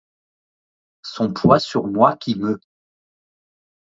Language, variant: French, Français de métropole